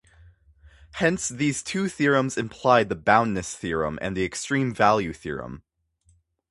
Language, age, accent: English, under 19, United States English